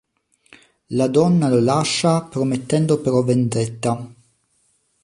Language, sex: Italian, male